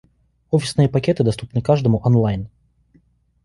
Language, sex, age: Russian, male, 30-39